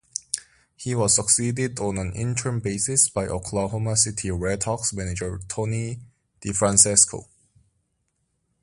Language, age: English, 19-29